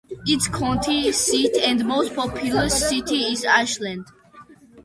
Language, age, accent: English, 19-29, United States English